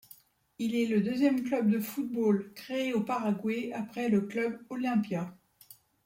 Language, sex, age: French, female, 50-59